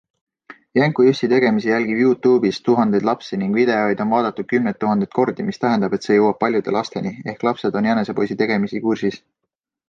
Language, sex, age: Estonian, male, 19-29